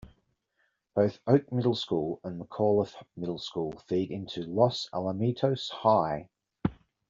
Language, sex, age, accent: English, male, 40-49, Australian English